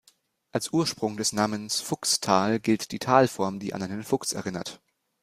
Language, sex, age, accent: German, male, 19-29, Deutschland Deutsch